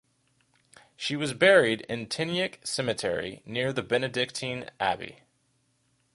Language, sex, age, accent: English, male, 30-39, United States English